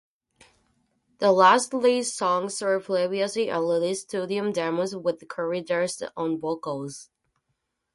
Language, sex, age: English, female, 19-29